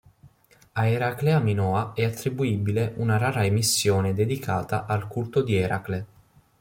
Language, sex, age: Italian, male, 19-29